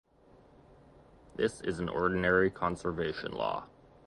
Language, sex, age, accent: English, male, 19-29, United States English